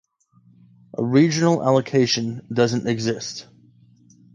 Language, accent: English, United States English